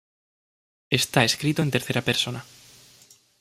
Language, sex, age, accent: Spanish, male, 19-29, España: Sur peninsular (Andalucia, Extremadura, Murcia)